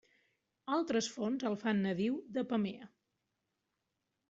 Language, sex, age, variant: Catalan, female, 40-49, Central